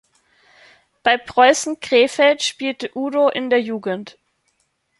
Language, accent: German, Österreichisches Deutsch